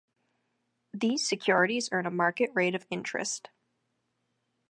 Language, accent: English, United States English